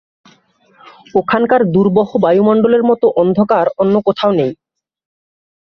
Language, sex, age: Bengali, male, 19-29